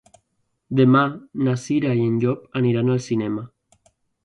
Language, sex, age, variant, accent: Catalan, male, 19-29, Valencià central, valencià